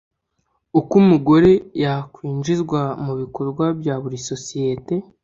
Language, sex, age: Kinyarwanda, male, under 19